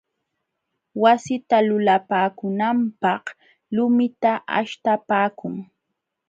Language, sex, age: Jauja Wanca Quechua, female, 19-29